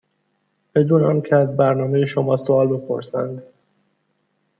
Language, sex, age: Persian, male, 19-29